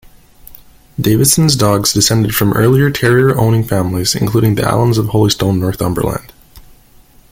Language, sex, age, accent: English, male, 19-29, Canadian English